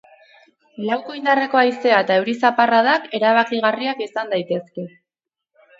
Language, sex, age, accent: Basque, female, 19-29, Mendebalekoa (Araba, Bizkaia, Gipuzkoako mendebaleko herri batzuk)